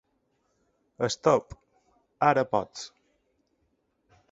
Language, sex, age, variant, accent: Catalan, male, 40-49, Balear, balear